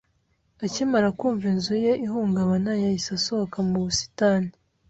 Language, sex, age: Kinyarwanda, female, 19-29